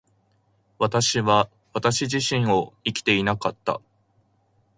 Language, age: Japanese, 19-29